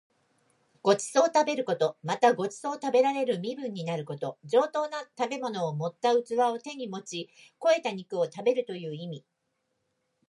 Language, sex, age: Japanese, female, 50-59